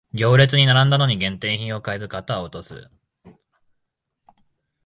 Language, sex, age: Japanese, male, 19-29